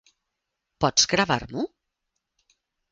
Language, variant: Catalan, Central